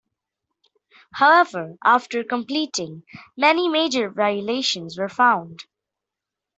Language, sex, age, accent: English, female, under 19, India and South Asia (India, Pakistan, Sri Lanka)